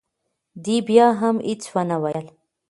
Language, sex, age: Pashto, female, 19-29